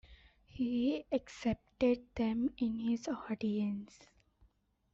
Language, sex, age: English, female, under 19